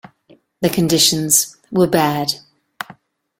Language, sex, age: English, female, 40-49